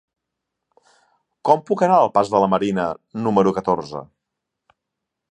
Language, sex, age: Catalan, male, 40-49